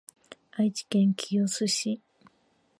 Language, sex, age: Japanese, female, 19-29